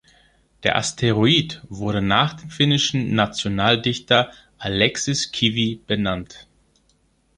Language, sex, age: German, male, 30-39